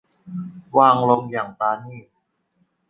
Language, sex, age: Thai, male, under 19